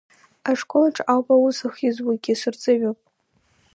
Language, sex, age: Abkhazian, female, under 19